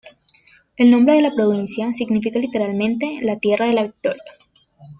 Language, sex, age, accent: Spanish, female, 19-29, Andino-Pacífico: Colombia, Perú, Ecuador, oeste de Bolivia y Venezuela andina